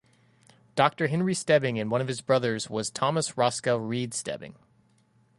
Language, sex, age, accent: English, male, 19-29, United States English